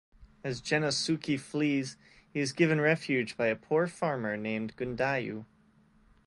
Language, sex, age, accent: English, male, 19-29, United States English